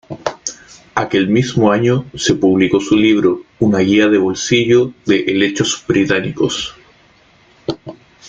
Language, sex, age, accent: Spanish, male, 19-29, Chileno: Chile, Cuyo